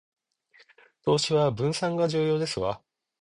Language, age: Japanese, 30-39